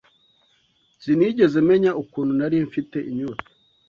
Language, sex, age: Kinyarwanda, male, 19-29